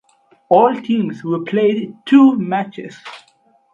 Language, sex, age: English, male, 19-29